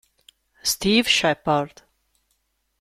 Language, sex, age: Italian, female, 30-39